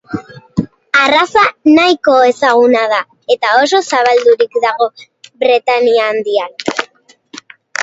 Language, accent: Basque, Mendebalekoa (Araba, Bizkaia, Gipuzkoako mendebaleko herri batzuk)